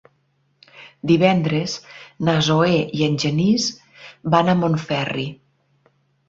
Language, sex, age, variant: Catalan, female, 50-59, Nord-Occidental